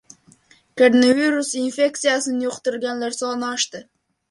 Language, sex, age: Uzbek, male, under 19